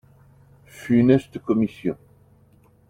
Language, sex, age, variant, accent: French, male, 50-59, Français d'Europe, Français de Belgique